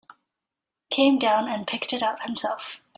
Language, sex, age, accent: English, female, 19-29, Canadian English